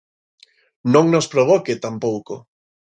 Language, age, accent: Galician, 19-29, Normativo (estándar)